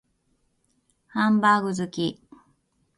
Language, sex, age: Japanese, female, 50-59